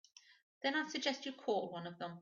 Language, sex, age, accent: English, female, 50-59, England English